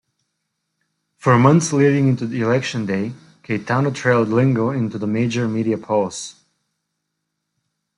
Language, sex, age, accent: English, male, 19-29, United States English